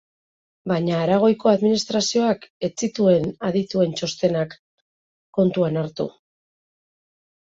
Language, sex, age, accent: Basque, female, 50-59, Mendebalekoa (Araba, Bizkaia, Gipuzkoako mendebaleko herri batzuk)